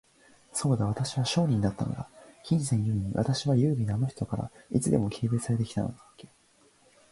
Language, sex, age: Japanese, male, under 19